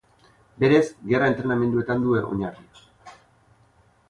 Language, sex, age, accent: Basque, male, 40-49, Erdialdekoa edo Nafarra (Gipuzkoa, Nafarroa)